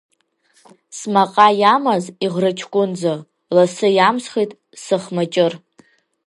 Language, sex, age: Abkhazian, female, under 19